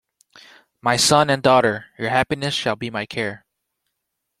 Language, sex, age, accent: English, male, 19-29, United States English